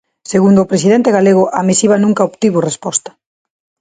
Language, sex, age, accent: Galician, female, 30-39, Neofalante